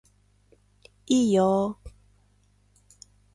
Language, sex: Japanese, female